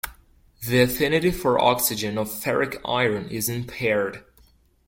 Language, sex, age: English, male, under 19